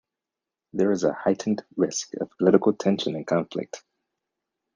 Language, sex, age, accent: English, male, 30-39, United States English